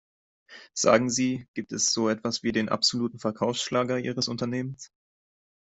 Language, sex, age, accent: German, male, 19-29, Deutschland Deutsch